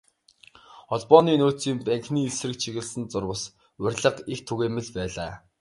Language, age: Mongolian, 19-29